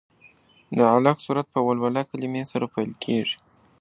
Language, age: Pashto, 19-29